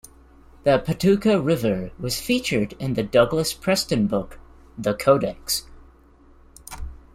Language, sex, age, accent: English, male, 19-29, New Zealand English